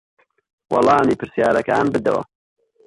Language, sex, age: Central Kurdish, male, 30-39